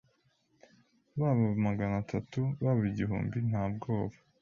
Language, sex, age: Kinyarwanda, male, 40-49